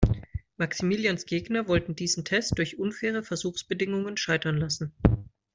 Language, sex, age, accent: German, male, 30-39, Deutschland Deutsch